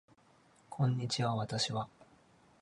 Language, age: Japanese, 30-39